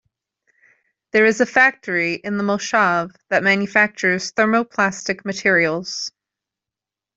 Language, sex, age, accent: English, female, 30-39, United States English